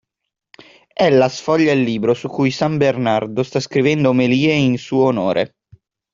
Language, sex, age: Italian, male, 19-29